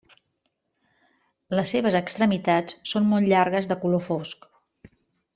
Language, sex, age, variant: Catalan, female, 50-59, Central